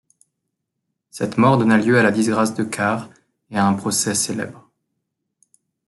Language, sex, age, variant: French, male, 19-29, Français de métropole